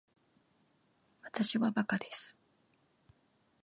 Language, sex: Japanese, female